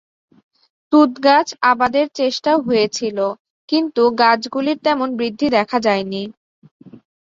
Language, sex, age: Bengali, female, 19-29